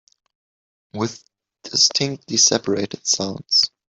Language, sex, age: English, male, 19-29